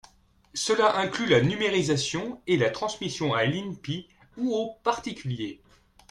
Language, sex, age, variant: French, male, 30-39, Français de métropole